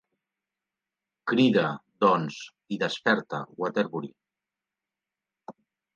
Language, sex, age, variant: Catalan, male, 40-49, Central